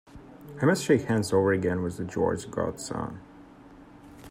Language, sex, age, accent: English, male, 19-29, United States English